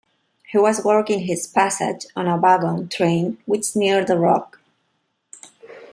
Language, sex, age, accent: English, female, 40-49, United States English